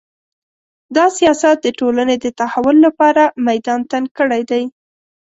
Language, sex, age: Pashto, female, 19-29